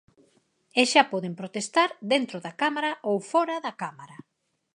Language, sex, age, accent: Galician, female, 50-59, Normativo (estándar)